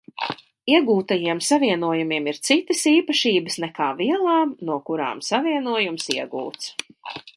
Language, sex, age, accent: Latvian, female, 50-59, Rigas